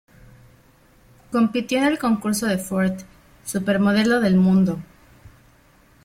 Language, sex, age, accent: Spanish, female, 19-29, México